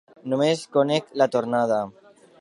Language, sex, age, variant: Catalan, male, under 19, Alacantí